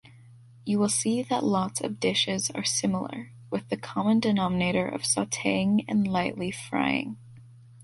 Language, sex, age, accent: English, female, under 19, United States English